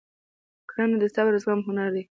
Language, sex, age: Pashto, female, 19-29